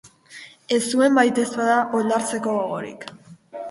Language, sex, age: Basque, female, under 19